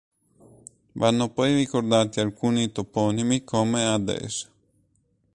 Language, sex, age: Italian, male, 19-29